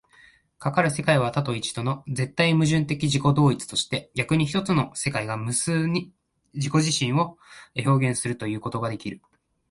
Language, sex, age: Japanese, male, 19-29